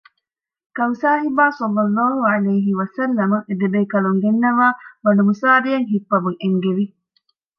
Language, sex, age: Divehi, female, 30-39